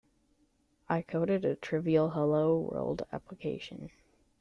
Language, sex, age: English, male, 19-29